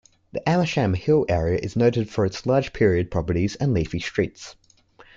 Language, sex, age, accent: English, male, under 19, Australian English